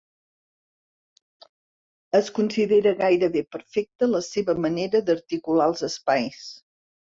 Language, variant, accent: Catalan, Central, central